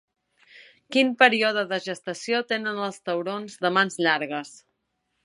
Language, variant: Catalan, Nord-Occidental